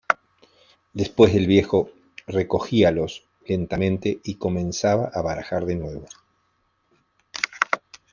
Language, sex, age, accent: Spanish, male, 60-69, Rioplatense: Argentina, Uruguay, este de Bolivia, Paraguay